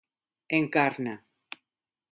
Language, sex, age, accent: Galician, female, 50-59, Neofalante